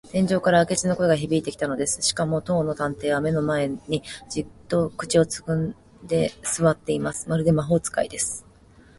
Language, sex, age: Japanese, female, 30-39